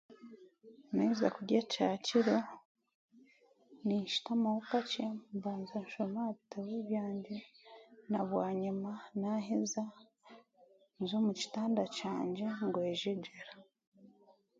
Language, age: Chiga, 19-29